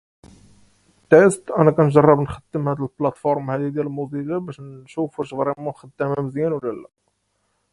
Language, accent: English, Singaporean English